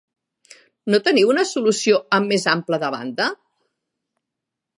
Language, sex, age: Catalan, female, 50-59